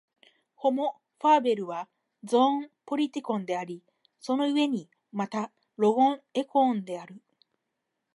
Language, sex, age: Japanese, female, 30-39